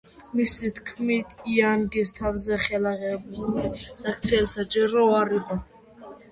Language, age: Georgian, under 19